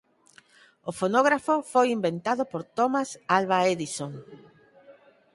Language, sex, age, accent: Galician, female, 50-59, Normativo (estándar)